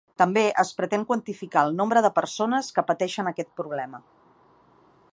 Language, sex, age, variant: Catalan, female, 40-49, Central